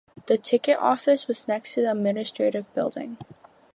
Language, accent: English, United States English